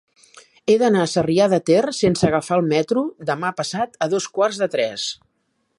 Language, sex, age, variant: Catalan, female, 50-59, Central